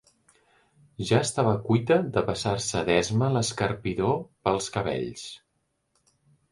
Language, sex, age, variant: Catalan, male, 40-49, Central